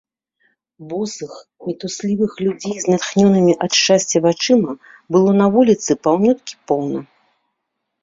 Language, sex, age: Belarusian, female, 40-49